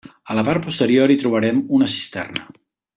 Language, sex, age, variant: Catalan, male, 50-59, Central